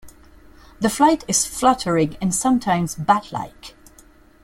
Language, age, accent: English, 40-49, United States English